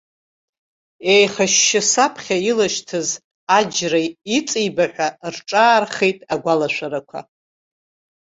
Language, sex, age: Abkhazian, female, 60-69